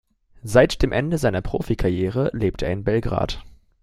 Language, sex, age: German, male, 19-29